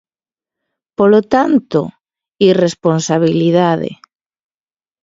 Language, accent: Galician, Normativo (estándar)